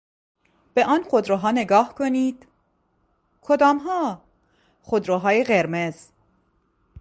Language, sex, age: Persian, female, 40-49